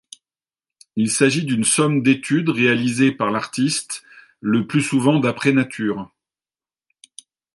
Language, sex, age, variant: French, male, 50-59, Français de métropole